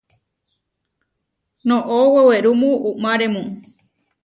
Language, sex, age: Huarijio, female, 19-29